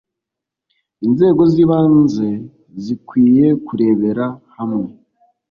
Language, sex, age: Kinyarwanda, male, 40-49